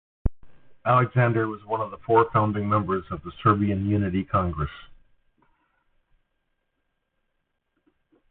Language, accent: English, Canadian English